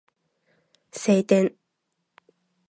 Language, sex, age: Japanese, female, 19-29